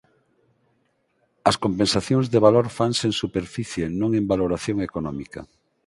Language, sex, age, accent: Galician, male, 50-59, Normativo (estándar)